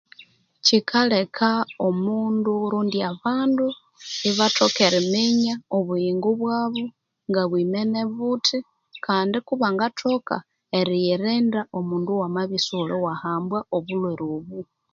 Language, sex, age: Konzo, female, 30-39